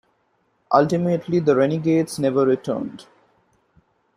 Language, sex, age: English, male, 19-29